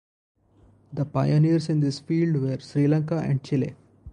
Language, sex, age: English, male, 40-49